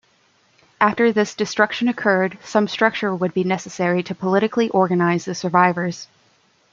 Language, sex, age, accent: English, female, 19-29, United States English